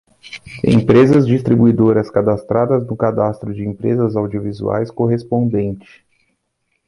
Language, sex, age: Portuguese, male, 40-49